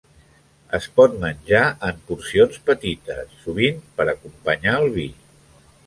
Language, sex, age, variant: Catalan, male, 60-69, Central